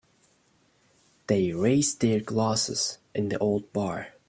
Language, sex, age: English, male, 19-29